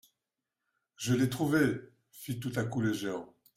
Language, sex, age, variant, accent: French, male, 40-49, Français d'Europe, Français de Belgique